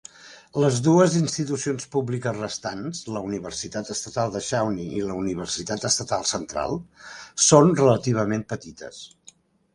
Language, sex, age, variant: Catalan, male, 60-69, Central